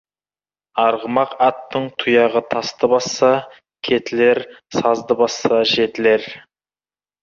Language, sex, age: Kazakh, male, 19-29